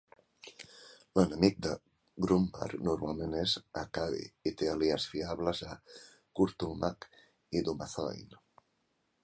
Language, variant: Catalan, Central